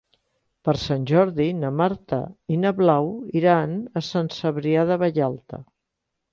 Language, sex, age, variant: Catalan, female, 60-69, Central